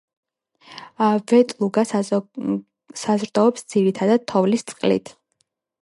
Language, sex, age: Georgian, female, 19-29